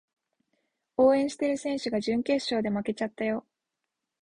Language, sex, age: Japanese, female, 19-29